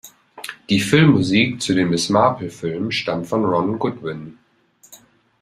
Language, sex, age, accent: German, male, 19-29, Deutschland Deutsch